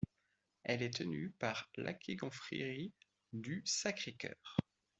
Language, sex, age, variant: French, male, 30-39, Français de métropole